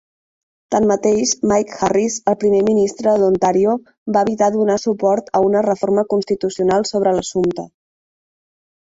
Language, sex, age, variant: Catalan, female, 19-29, Central